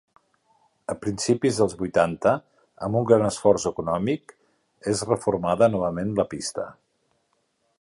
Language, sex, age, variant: Catalan, male, 50-59, Central